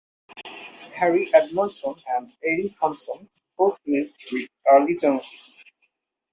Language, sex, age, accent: English, male, 19-29, United States English; England English